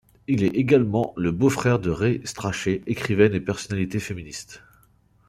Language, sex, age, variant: French, male, 30-39, Français de métropole